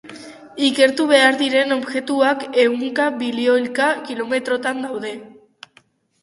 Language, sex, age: Basque, female, under 19